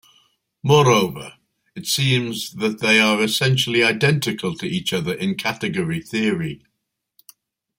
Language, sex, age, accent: English, male, 50-59, England English